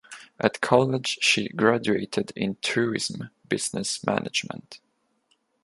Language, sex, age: English, male, 19-29